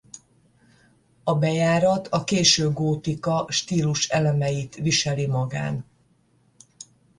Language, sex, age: Hungarian, female, 60-69